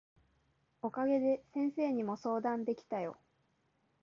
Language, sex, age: Japanese, female, 19-29